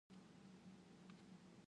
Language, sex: Indonesian, female